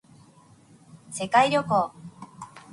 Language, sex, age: Japanese, female, 19-29